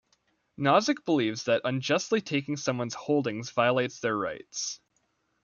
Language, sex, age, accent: English, male, 19-29, Canadian English